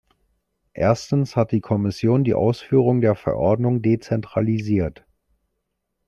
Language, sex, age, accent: German, male, 40-49, Deutschland Deutsch